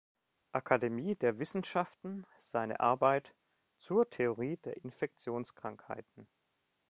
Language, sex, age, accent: German, male, 30-39, Deutschland Deutsch